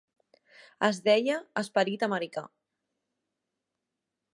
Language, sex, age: Catalan, female, 19-29